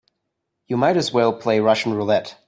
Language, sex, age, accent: English, male, 19-29, United States English